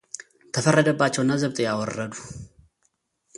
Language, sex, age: Amharic, male, 30-39